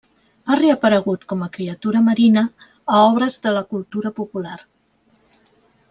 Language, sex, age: Catalan, female, 40-49